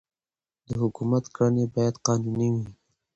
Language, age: Pashto, 19-29